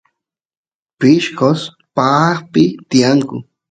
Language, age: Santiago del Estero Quichua, 30-39